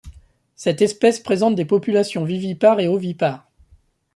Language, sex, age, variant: French, male, 30-39, Français de métropole